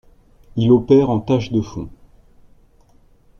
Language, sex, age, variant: French, male, 40-49, Français de métropole